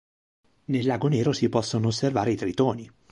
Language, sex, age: Italian, male, 30-39